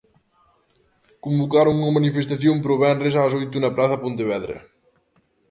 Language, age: Galician, 19-29